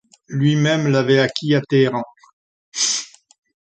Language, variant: French, Français de métropole